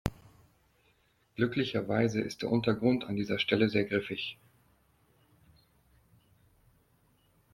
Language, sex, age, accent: German, male, 40-49, Deutschland Deutsch